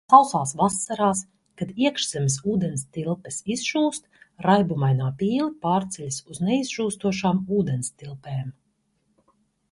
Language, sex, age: Latvian, female, 30-39